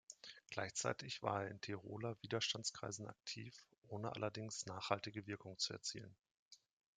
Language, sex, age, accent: German, male, 30-39, Deutschland Deutsch